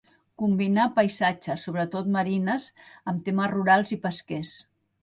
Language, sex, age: Catalan, female, 60-69